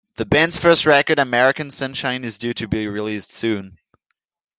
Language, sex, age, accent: English, male, under 19, United States English